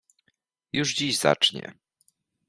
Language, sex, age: Polish, male, 19-29